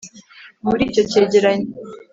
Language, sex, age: Kinyarwanda, female, 19-29